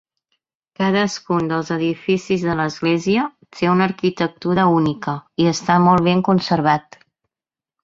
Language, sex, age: Catalan, female, 50-59